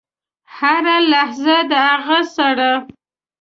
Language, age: Pashto, 19-29